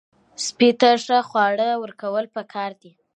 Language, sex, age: Pashto, female, 30-39